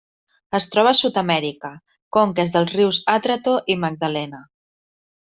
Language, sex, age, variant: Catalan, female, 30-39, Septentrional